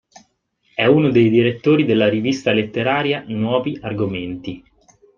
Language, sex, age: Italian, male, 19-29